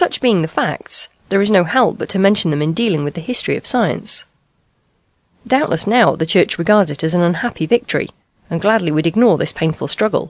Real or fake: real